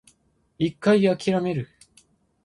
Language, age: Japanese, 19-29